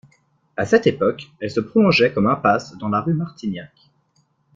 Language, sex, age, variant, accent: French, male, 19-29, Français d'Europe, Français de Suisse